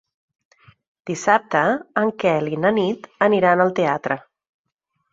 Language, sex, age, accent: Catalan, female, 40-49, Oriental